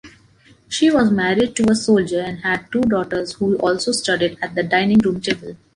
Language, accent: English, India and South Asia (India, Pakistan, Sri Lanka)